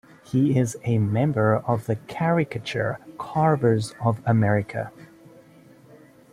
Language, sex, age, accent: English, male, 30-39, Southern African (South Africa, Zimbabwe, Namibia)